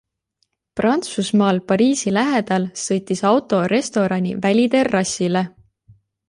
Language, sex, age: Estonian, female, 19-29